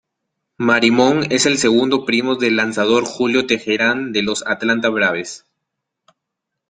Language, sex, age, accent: Spanish, male, 19-29, Andino-Pacífico: Colombia, Perú, Ecuador, oeste de Bolivia y Venezuela andina